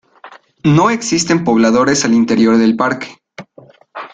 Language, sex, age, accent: Spanish, male, 19-29, México